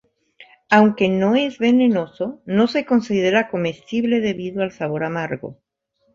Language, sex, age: Spanish, female, 50-59